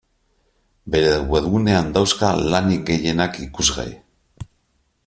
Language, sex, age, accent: Basque, male, 50-59, Mendebalekoa (Araba, Bizkaia, Gipuzkoako mendebaleko herri batzuk)